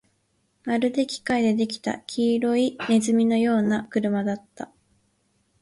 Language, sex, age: Japanese, female, 19-29